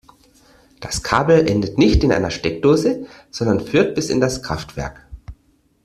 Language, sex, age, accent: German, male, 30-39, Deutschland Deutsch